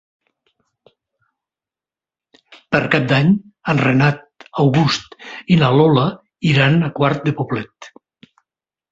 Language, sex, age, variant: Catalan, male, 60-69, Nord-Occidental